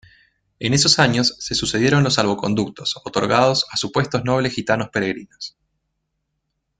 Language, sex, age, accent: Spanish, male, 30-39, Chileno: Chile, Cuyo